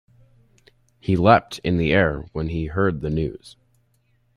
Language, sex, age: English, male, 19-29